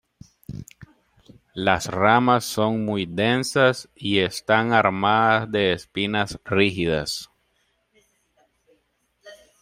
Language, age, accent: Spanish, 30-39, América central